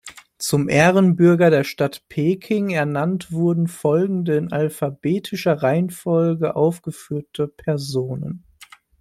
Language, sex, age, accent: German, male, 19-29, Deutschland Deutsch